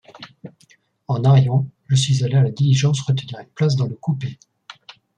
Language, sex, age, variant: French, male, 30-39, Français de métropole